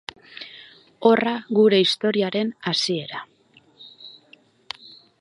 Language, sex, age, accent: Basque, female, 40-49, Mendebalekoa (Araba, Bizkaia, Gipuzkoako mendebaleko herri batzuk)